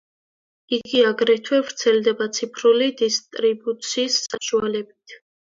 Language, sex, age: Georgian, female, under 19